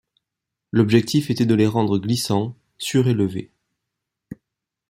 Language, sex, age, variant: French, male, 30-39, Français de métropole